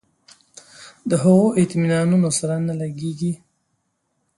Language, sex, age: Pashto, male, 19-29